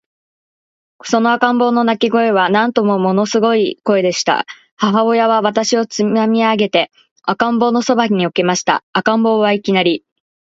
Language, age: Japanese, 19-29